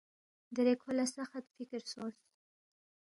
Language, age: Balti, 19-29